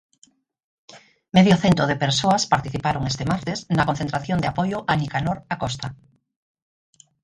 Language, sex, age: Galician, female, 40-49